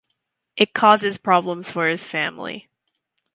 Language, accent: English, Canadian English